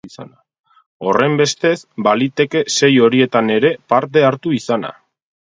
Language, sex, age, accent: Basque, male, 30-39, Erdialdekoa edo Nafarra (Gipuzkoa, Nafarroa)